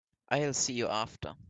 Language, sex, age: English, male, under 19